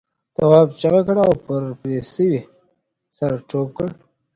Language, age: Pashto, 30-39